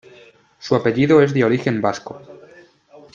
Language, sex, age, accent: Spanish, male, 19-29, España: Centro-Sur peninsular (Madrid, Toledo, Castilla-La Mancha)